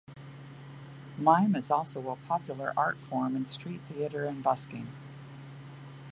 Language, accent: English, United States English